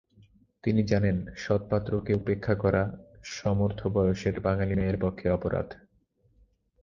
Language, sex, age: Bengali, male, 19-29